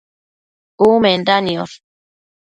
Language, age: Matsés, 30-39